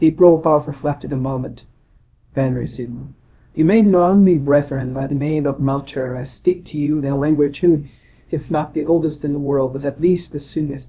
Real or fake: fake